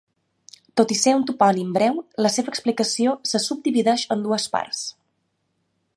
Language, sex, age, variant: Catalan, female, 30-39, Balear